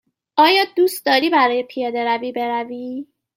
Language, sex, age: Persian, female, 30-39